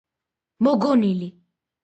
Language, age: Georgian, under 19